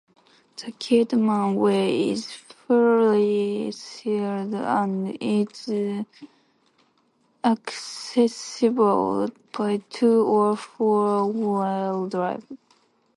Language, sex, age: English, female, 19-29